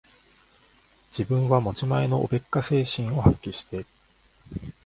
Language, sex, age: Japanese, male, 30-39